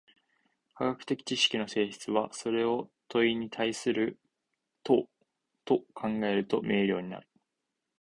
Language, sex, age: Japanese, male, 19-29